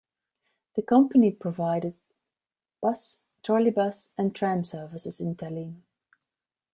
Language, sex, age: English, female, 40-49